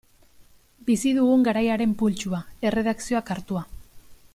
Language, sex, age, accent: Basque, female, 30-39, Erdialdekoa edo Nafarra (Gipuzkoa, Nafarroa)